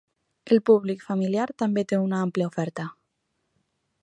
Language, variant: Catalan, Nord-Occidental